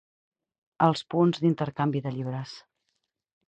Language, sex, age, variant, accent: Catalan, female, 40-49, Central, Camp de Tarragona